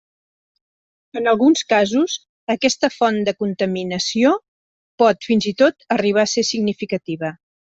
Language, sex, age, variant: Catalan, female, 60-69, Central